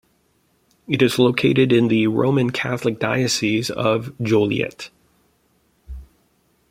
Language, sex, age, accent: English, male, 50-59, United States English